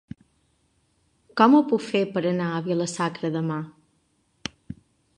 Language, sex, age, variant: Catalan, female, 40-49, Balear